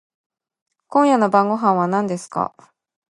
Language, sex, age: Japanese, female, 19-29